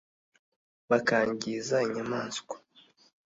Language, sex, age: Kinyarwanda, male, 19-29